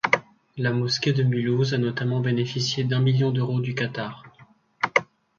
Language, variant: French, Français de métropole